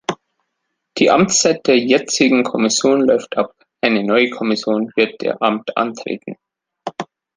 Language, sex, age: German, male, 40-49